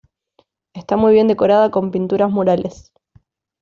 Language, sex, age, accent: Spanish, female, 19-29, Rioplatense: Argentina, Uruguay, este de Bolivia, Paraguay